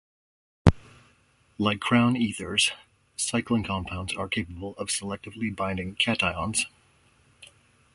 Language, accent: English, United States English